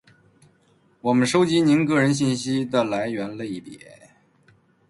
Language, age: Chinese, 30-39